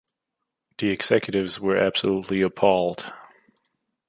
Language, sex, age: English, male, 19-29